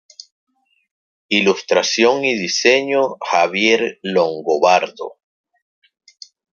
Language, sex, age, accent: Spanish, male, 30-39, Caribe: Cuba, Venezuela, Puerto Rico, República Dominicana, Panamá, Colombia caribeña, México caribeño, Costa del golfo de México